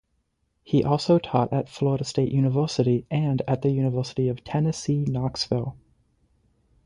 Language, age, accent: English, 19-29, Canadian English